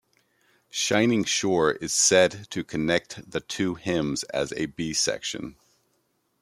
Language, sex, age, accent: English, male, 30-39, United States English